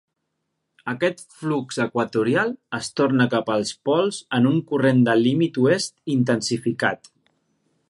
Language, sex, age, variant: Catalan, male, 30-39, Central